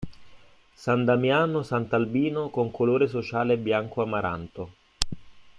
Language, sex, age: Italian, male, 19-29